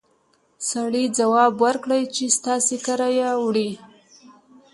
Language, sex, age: Pashto, female, 19-29